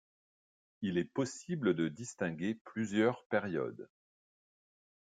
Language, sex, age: French, male, 40-49